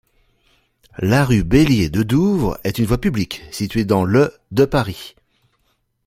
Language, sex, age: French, male, 40-49